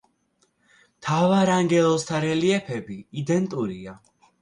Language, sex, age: Georgian, male, 19-29